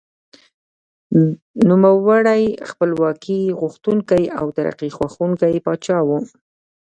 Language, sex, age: Pashto, female, 50-59